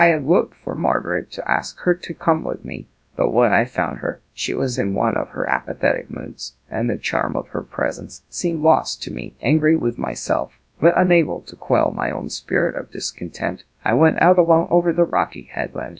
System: TTS, GradTTS